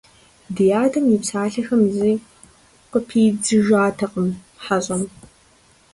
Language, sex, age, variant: Kabardian, female, under 19, Адыгэбзэ (Къэбэрдей, Кирил, псоми зэдай)